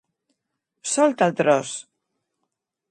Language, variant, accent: Catalan, Central, central